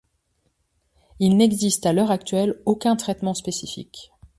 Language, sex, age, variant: French, female, 40-49, Français de métropole